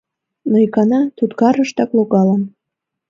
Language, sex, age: Mari, female, under 19